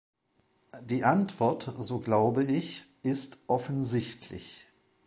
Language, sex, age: German, male, 40-49